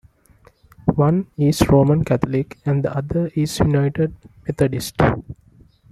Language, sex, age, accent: English, male, 19-29, India and South Asia (India, Pakistan, Sri Lanka)